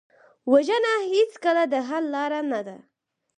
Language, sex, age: Pashto, female, under 19